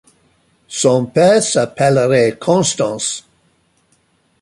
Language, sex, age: French, male, 60-69